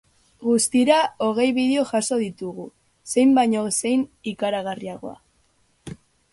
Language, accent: Basque, Erdialdekoa edo Nafarra (Gipuzkoa, Nafarroa)